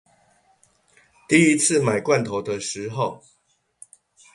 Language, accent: Chinese, 出生地：桃園市